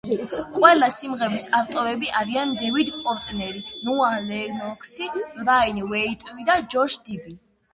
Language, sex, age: Georgian, female, 90+